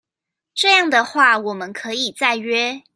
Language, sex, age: Chinese, female, 19-29